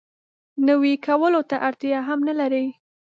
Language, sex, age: Pashto, female, 19-29